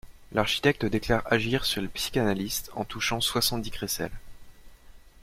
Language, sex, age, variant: French, male, 19-29, Français de métropole